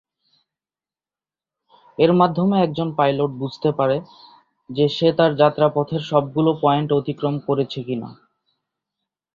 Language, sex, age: Bengali, male, 19-29